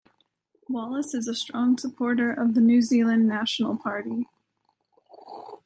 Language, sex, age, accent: English, female, 30-39, United States English